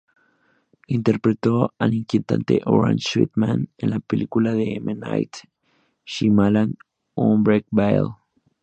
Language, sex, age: Spanish, male, 19-29